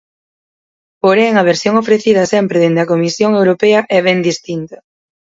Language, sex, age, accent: Galician, female, 19-29, Oriental (común en zona oriental); Normativo (estándar)